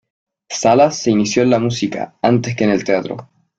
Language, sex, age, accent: Spanish, male, 19-29, Chileno: Chile, Cuyo